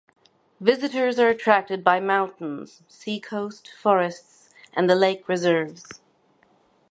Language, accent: English, Canadian English